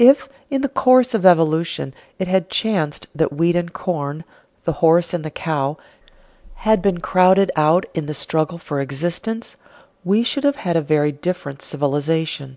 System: none